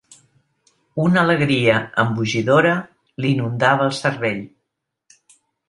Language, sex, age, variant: Catalan, female, 60-69, Central